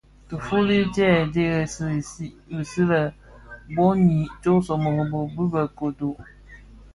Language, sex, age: Bafia, female, 30-39